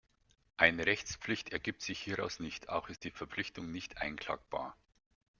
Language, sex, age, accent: German, male, 50-59, Deutschland Deutsch